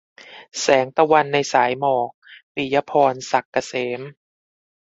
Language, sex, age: Thai, male, 30-39